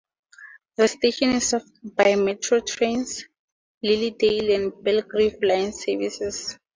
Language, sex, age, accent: English, female, 19-29, Southern African (South Africa, Zimbabwe, Namibia)